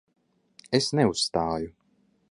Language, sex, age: Latvian, male, 30-39